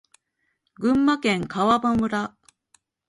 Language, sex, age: Japanese, female, 50-59